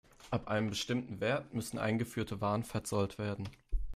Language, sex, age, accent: German, male, 19-29, Deutschland Deutsch